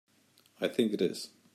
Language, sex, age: English, male, 40-49